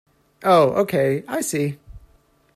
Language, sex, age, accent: English, male, 30-39, United States English